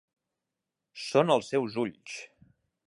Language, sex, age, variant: Catalan, male, 40-49, Central